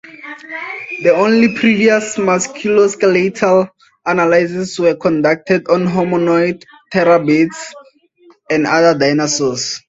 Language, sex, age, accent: English, male, under 19, Southern African (South Africa, Zimbabwe, Namibia)